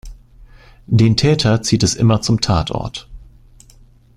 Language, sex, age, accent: German, male, 30-39, Deutschland Deutsch